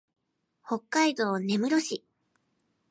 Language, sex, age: Japanese, female, 19-29